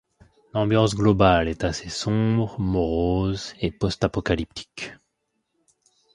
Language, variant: French, Français de métropole